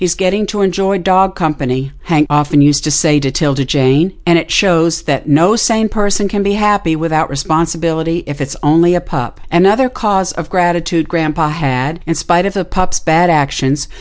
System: none